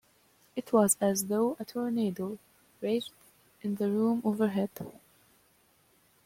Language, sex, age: English, female, 19-29